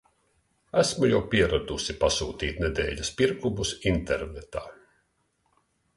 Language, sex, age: Latvian, male, 60-69